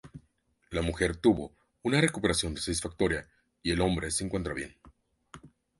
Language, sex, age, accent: Spanish, male, 19-29, México